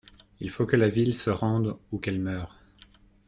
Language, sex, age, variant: French, male, 30-39, Français de métropole